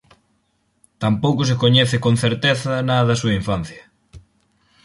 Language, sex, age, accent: Galician, male, 19-29, Atlántico (seseo e gheada)